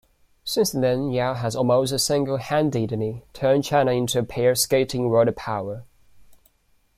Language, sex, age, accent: English, male, 19-29, United States English